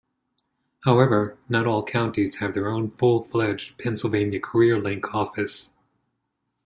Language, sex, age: English, male, 60-69